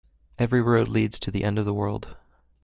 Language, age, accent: English, 19-29, United States English